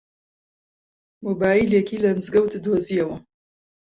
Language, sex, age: Central Kurdish, female, 50-59